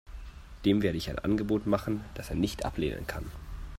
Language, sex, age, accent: German, male, 19-29, Deutschland Deutsch